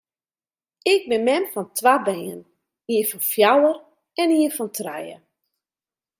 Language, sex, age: Western Frisian, female, 40-49